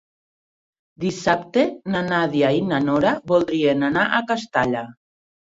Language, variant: Catalan, Septentrional